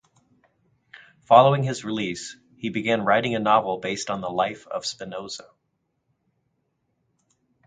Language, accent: English, United States English